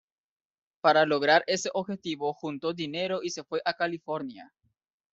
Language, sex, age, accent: Spanish, male, 19-29, América central